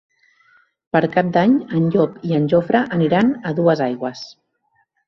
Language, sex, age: Catalan, female, 30-39